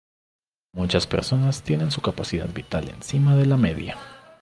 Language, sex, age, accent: Spanish, male, 19-29, Andino-Pacífico: Colombia, Perú, Ecuador, oeste de Bolivia y Venezuela andina